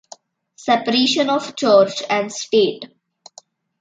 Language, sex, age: English, male, 19-29